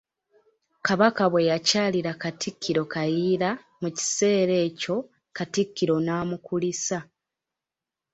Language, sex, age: Ganda, female, 30-39